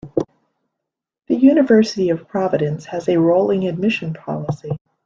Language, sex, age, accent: English, female, 50-59, United States English